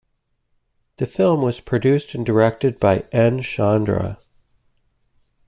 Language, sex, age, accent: English, male, 40-49, United States English